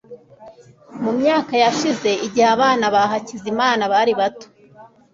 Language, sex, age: Kinyarwanda, female, 19-29